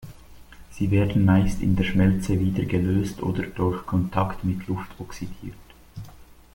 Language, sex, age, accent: German, male, 30-39, Schweizerdeutsch